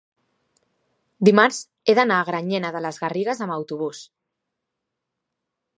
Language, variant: Catalan, Nord-Occidental